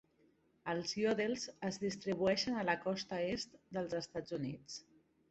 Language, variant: Catalan, Central